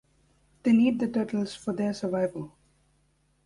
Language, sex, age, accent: English, male, 19-29, United States English